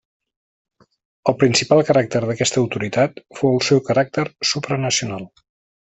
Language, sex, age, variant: Catalan, male, 50-59, Central